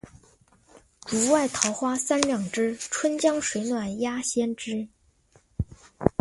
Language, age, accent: Chinese, under 19, 出生地：江西省